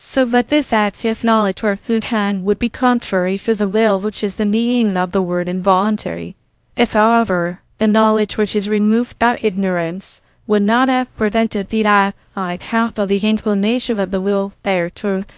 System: TTS, VITS